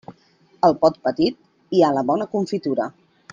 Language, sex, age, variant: Catalan, female, 40-49, Central